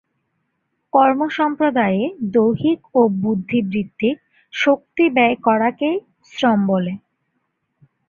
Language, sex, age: Bengali, female, 19-29